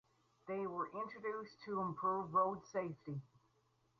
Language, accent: English, Canadian English